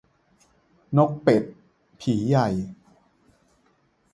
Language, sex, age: Thai, male, 30-39